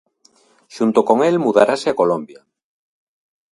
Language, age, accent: Galician, 40-49, Normativo (estándar)